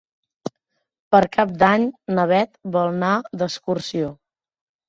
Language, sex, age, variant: Catalan, female, 19-29, Central